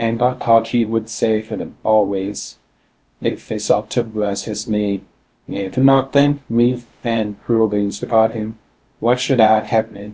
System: TTS, VITS